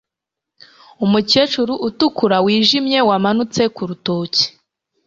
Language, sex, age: Kinyarwanda, female, 19-29